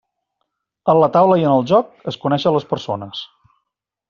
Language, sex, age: Catalan, male, 40-49